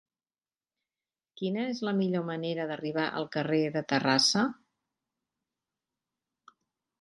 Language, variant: Catalan, Central